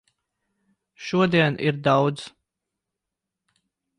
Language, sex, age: Latvian, male, 30-39